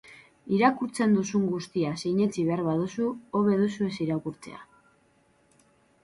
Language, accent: Basque, Mendebalekoa (Araba, Bizkaia, Gipuzkoako mendebaleko herri batzuk)